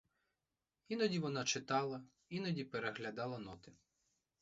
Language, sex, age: Ukrainian, male, 19-29